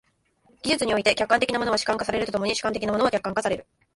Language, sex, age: Japanese, female, under 19